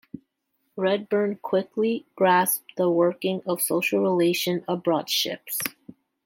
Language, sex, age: English, female, 19-29